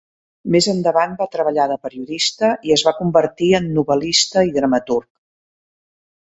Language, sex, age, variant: Catalan, female, 50-59, Central